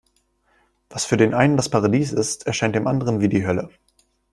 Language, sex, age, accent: German, male, 19-29, Deutschland Deutsch